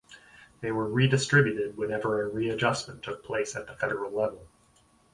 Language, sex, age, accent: English, male, 30-39, Canadian English